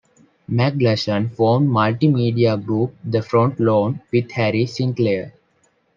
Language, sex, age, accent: English, male, 19-29, India and South Asia (India, Pakistan, Sri Lanka)